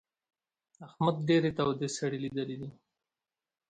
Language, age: Pashto, 19-29